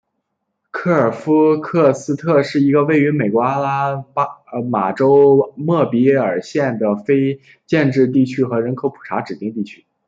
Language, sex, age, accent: Chinese, male, under 19, 出生地：黑龙江省